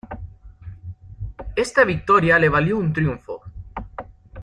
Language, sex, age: Spanish, male, 19-29